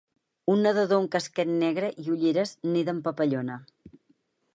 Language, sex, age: Catalan, female, 60-69